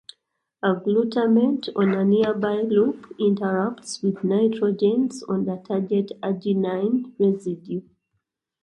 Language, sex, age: English, female, 30-39